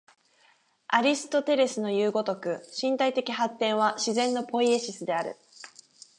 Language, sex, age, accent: Japanese, female, 19-29, 関東